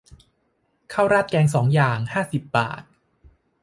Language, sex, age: Thai, male, 19-29